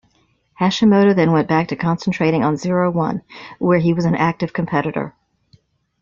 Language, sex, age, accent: English, female, 50-59, United States English